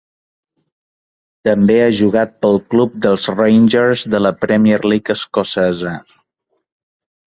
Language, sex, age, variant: Catalan, male, 40-49, Balear